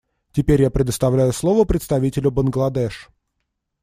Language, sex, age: Russian, male, 19-29